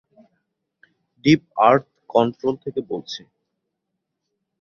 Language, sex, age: Bengali, male, 19-29